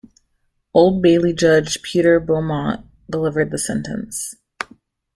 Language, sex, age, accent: English, female, 19-29, United States English